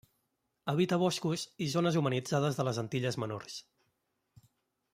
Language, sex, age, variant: Catalan, male, 30-39, Central